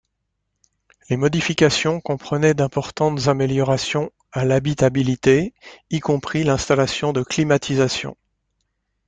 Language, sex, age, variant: French, male, 60-69, Français de métropole